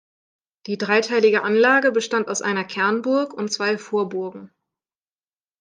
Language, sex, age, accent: German, female, 19-29, Deutschland Deutsch